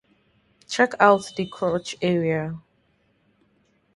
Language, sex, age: English, female, 19-29